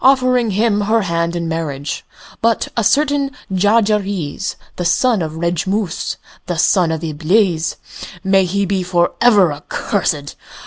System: none